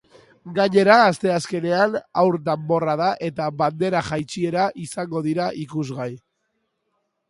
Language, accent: Basque, Mendebalekoa (Araba, Bizkaia, Gipuzkoako mendebaleko herri batzuk)